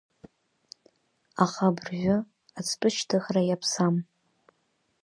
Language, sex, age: Abkhazian, female, 19-29